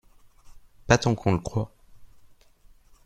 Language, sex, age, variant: French, male, 19-29, Français de métropole